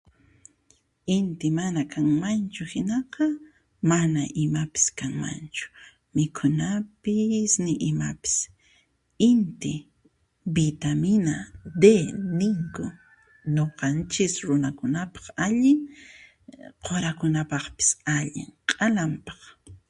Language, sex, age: Puno Quechua, female, 30-39